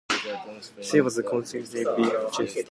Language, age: English, 19-29